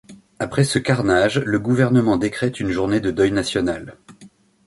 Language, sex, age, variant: French, male, 40-49, Français de métropole